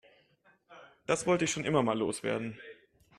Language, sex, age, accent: German, male, 19-29, Deutschland Deutsch